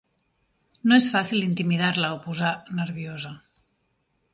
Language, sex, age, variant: Catalan, female, 40-49, Central